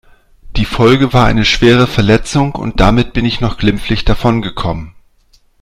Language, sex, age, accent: German, male, 40-49, Deutschland Deutsch